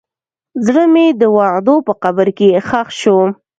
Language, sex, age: Pashto, female, 19-29